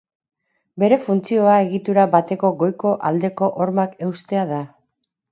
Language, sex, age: Basque, female, 30-39